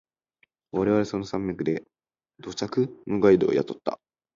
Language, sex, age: Japanese, male, under 19